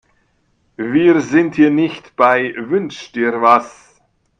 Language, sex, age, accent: German, male, 60-69, Deutschland Deutsch